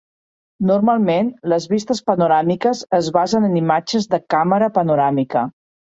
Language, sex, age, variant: Catalan, female, 50-59, Central